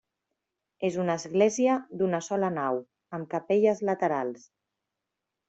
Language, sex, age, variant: Catalan, female, 40-49, Central